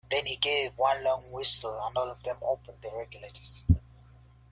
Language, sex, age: English, male, 19-29